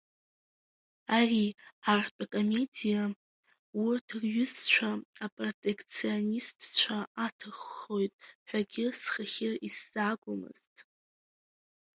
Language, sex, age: Abkhazian, female, under 19